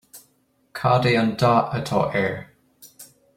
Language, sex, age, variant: Irish, male, 19-29, Gaeilge na Mumhan